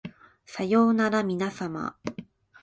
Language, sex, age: Japanese, female, 19-29